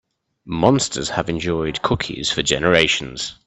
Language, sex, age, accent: English, male, 30-39, England English